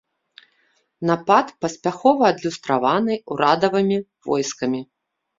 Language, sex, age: Belarusian, female, 40-49